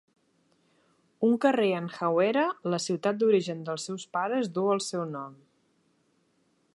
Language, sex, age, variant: Catalan, female, 30-39, Central